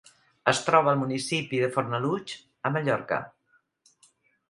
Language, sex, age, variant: Catalan, female, 60-69, Central